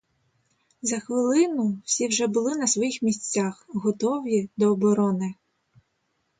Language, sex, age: Ukrainian, female, 30-39